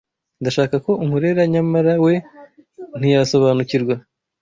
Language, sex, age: Kinyarwanda, male, 19-29